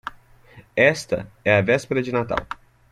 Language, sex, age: Portuguese, male, 30-39